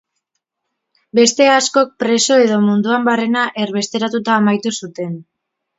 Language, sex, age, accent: Basque, male, 19-29, Mendebalekoa (Araba, Bizkaia, Gipuzkoako mendebaleko herri batzuk)